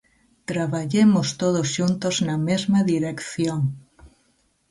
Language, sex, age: Galician, female, 40-49